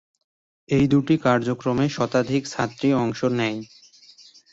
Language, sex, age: Bengali, male, 19-29